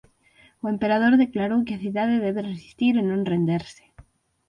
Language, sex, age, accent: Galician, female, 19-29, Atlántico (seseo e gheada)